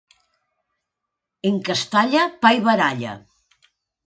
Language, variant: Catalan, Nord-Occidental